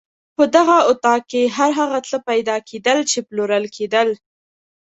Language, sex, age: Pashto, female, 19-29